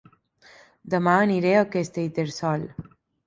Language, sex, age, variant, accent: Catalan, female, 19-29, Balear, mallorquí